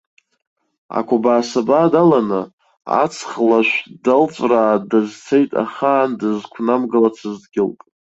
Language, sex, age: Abkhazian, male, 19-29